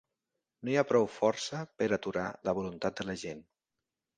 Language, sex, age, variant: Catalan, male, 40-49, Nord-Occidental